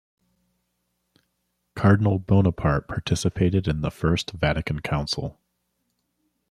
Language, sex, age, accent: English, male, 30-39, United States English